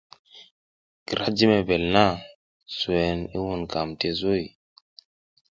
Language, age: South Giziga, 19-29